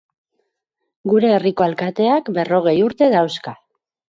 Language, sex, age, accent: Basque, female, 40-49, Mendebalekoa (Araba, Bizkaia, Gipuzkoako mendebaleko herri batzuk)